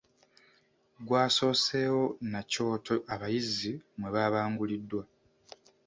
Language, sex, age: Ganda, male, 19-29